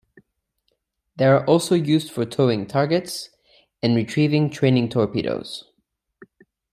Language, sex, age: English, male, 30-39